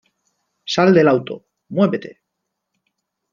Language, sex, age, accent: Spanish, male, 19-29, España: Norte peninsular (Asturias, Castilla y León, Cantabria, País Vasco, Navarra, Aragón, La Rioja, Guadalajara, Cuenca)